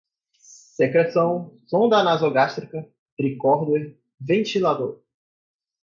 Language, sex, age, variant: Portuguese, male, 19-29, Portuguese (Brasil)